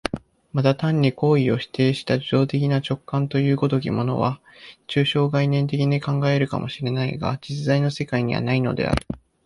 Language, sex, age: Japanese, male, 19-29